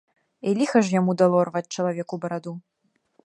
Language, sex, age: Belarusian, female, under 19